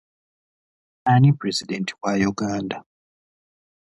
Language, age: Ganda, 19-29